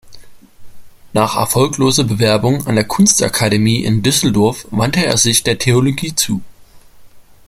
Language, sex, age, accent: German, male, 19-29, Deutschland Deutsch